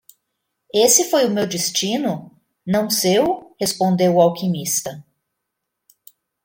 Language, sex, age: Portuguese, female, 50-59